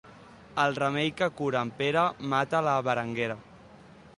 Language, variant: Catalan, Central